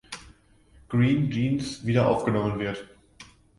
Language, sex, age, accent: German, male, 19-29, Deutschland Deutsch